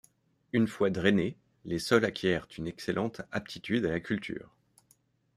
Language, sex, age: French, male, 30-39